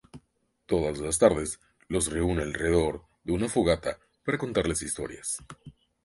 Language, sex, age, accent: Spanish, male, 19-29, México